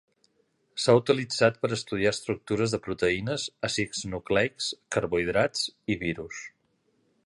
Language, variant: Catalan, Central